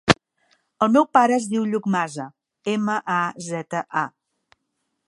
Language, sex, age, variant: Catalan, female, 50-59, Central